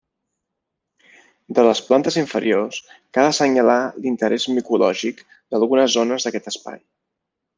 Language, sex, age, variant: Catalan, male, 30-39, Balear